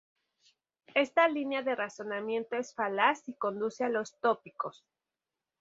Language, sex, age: Spanish, female, 19-29